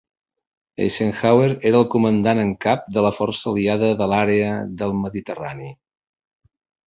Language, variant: Catalan, Central